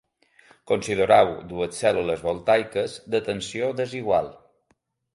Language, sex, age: Catalan, male, 40-49